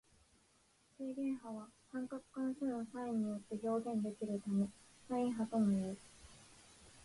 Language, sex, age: Japanese, female, 19-29